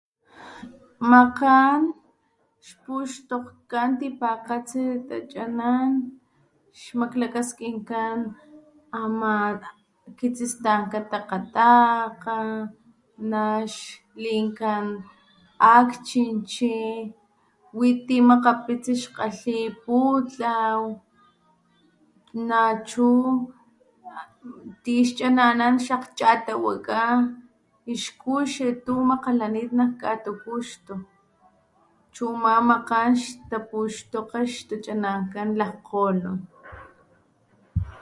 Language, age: Papantla Totonac, 30-39